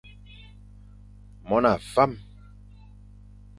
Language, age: Fang, 40-49